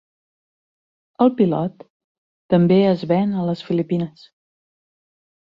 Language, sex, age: Catalan, female, 50-59